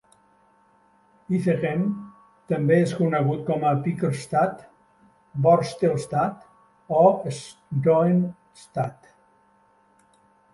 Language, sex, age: Catalan, male, 70-79